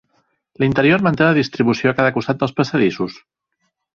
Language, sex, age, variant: Catalan, male, 30-39, Central